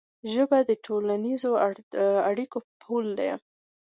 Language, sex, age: Pashto, female, 19-29